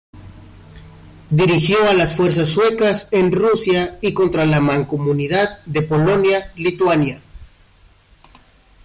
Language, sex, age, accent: Spanish, male, 19-29, México